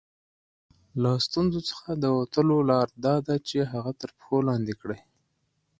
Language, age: Pashto, 30-39